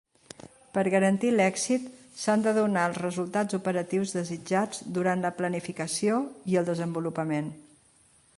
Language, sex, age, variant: Catalan, female, 60-69, Central